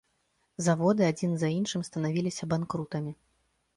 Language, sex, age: Belarusian, female, 30-39